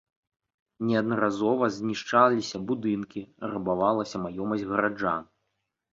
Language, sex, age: Belarusian, male, 30-39